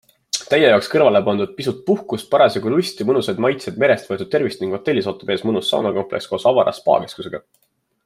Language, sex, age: Estonian, male, 19-29